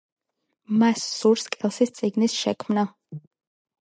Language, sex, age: Georgian, female, 19-29